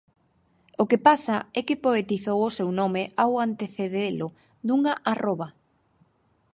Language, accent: Galician, Normativo (estándar)